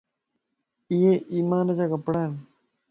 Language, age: Lasi, 19-29